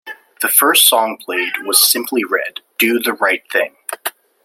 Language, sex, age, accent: English, male, 19-29, United States English